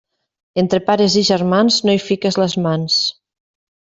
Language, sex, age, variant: Catalan, female, 40-49, Nord-Occidental